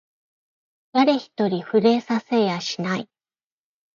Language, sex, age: Japanese, female, 50-59